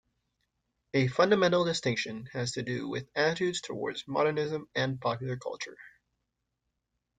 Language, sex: English, male